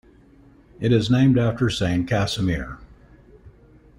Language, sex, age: English, male, 60-69